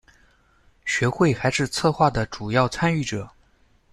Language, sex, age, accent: Chinese, male, 30-39, 出生地：江苏省